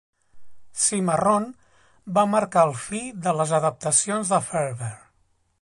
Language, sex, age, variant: Catalan, male, 40-49, Central